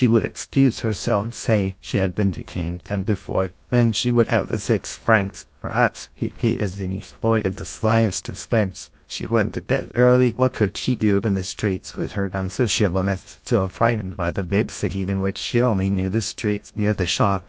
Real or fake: fake